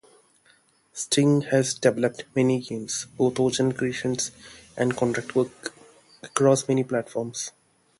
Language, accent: English, India and South Asia (India, Pakistan, Sri Lanka)